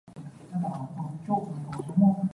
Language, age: Cantonese, 19-29